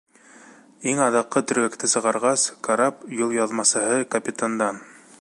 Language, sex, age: Bashkir, male, 19-29